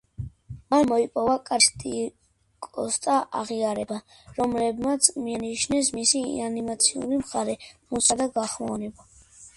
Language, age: Georgian, under 19